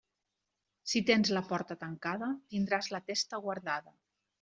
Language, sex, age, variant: Catalan, female, 50-59, Nord-Occidental